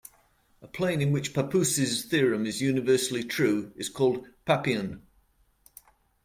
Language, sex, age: English, male, 50-59